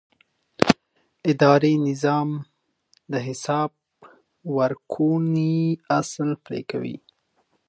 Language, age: Pashto, 19-29